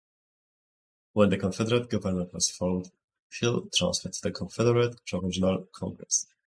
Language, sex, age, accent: English, male, 19-29, England English